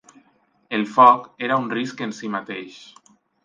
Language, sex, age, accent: Catalan, male, 19-29, valencià